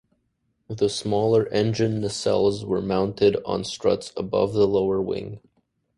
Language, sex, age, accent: English, male, 19-29, Canadian English